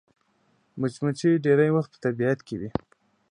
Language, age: Pashto, 19-29